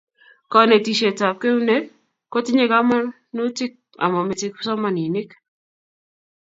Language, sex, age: Kalenjin, female, 19-29